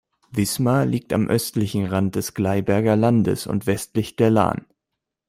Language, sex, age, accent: German, male, 19-29, Deutschland Deutsch